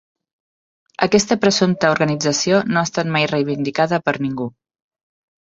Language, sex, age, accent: Catalan, female, 30-39, Barcelona